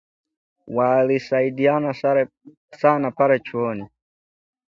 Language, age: Swahili, 19-29